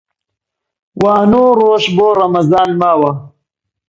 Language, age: Central Kurdish, 30-39